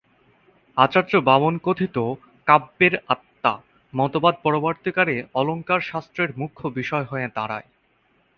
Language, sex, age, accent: Bengali, male, 19-29, fluent